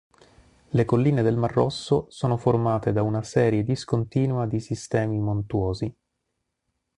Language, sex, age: Italian, male, 40-49